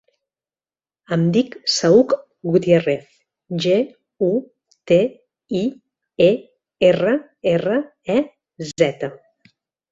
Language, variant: Catalan, Central